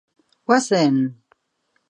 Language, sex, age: Basque, female, 50-59